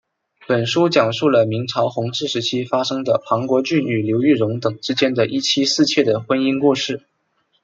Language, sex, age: Chinese, male, 19-29